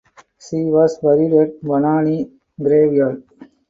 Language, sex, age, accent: English, male, 30-39, India and South Asia (India, Pakistan, Sri Lanka)